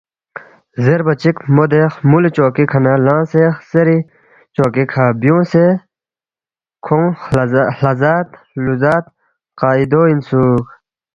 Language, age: Balti, 19-29